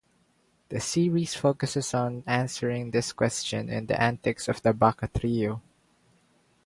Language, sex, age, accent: English, male, 19-29, Filipino